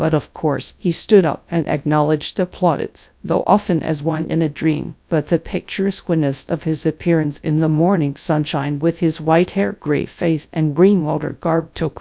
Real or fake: fake